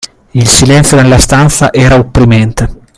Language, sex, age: Italian, male, 30-39